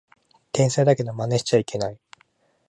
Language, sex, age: Japanese, male, 19-29